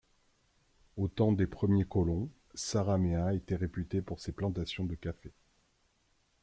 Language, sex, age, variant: French, male, 40-49, Français de métropole